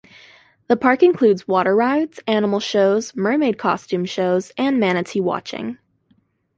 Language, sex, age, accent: English, female, 19-29, United States English